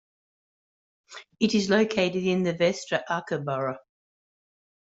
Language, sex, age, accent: English, female, 50-59, Australian English